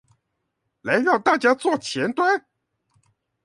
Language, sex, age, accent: Chinese, male, 19-29, 出生地：臺北市